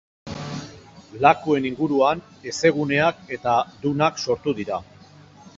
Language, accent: Basque, Erdialdekoa edo Nafarra (Gipuzkoa, Nafarroa)